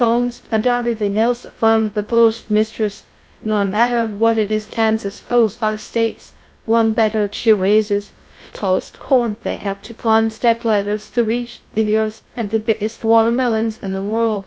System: TTS, GlowTTS